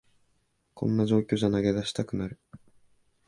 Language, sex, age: Japanese, male, 19-29